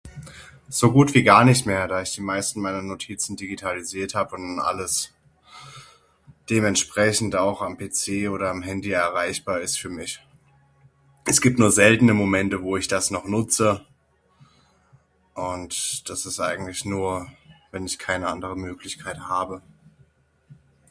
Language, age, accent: German, 30-39, Deutschland Deutsch